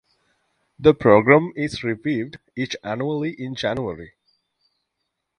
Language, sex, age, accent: English, male, 19-29, United States English